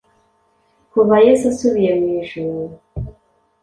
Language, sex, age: Kinyarwanda, female, 30-39